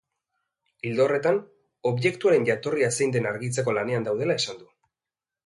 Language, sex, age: Basque, male, 19-29